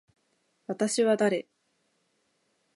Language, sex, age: Japanese, female, 19-29